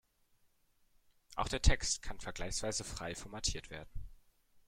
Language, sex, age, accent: German, male, under 19, Deutschland Deutsch